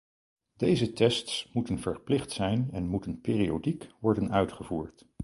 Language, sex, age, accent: Dutch, male, 60-69, Nederlands Nederlands